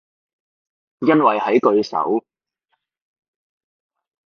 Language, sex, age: Cantonese, male, 19-29